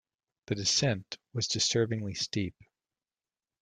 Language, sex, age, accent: English, male, 40-49, United States English